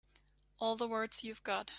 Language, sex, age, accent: English, female, 19-29, United States English